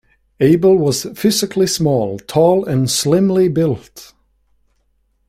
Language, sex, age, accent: English, male, 19-29, United States English